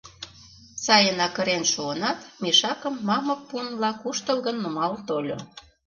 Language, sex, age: Mari, female, 40-49